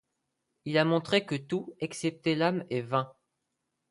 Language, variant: French, Français de métropole